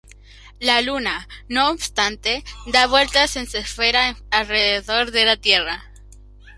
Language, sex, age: Spanish, male, under 19